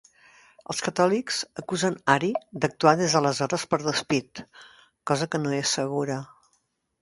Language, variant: Catalan, Central